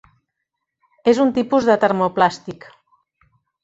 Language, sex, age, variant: Catalan, female, 50-59, Central